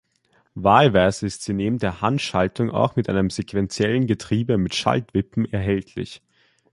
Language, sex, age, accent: German, male, under 19, Österreichisches Deutsch